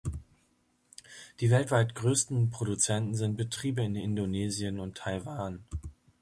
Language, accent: German, Deutschland Deutsch